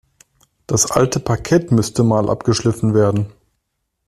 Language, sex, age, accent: German, male, 30-39, Deutschland Deutsch